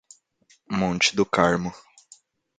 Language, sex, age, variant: Portuguese, male, 19-29, Portuguese (Brasil)